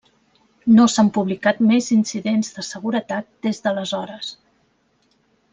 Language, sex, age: Catalan, female, 40-49